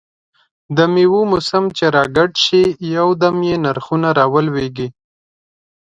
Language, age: Pashto, 19-29